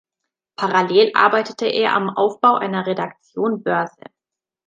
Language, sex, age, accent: German, female, 30-39, Deutschland Deutsch